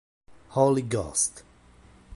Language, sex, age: Italian, male, 50-59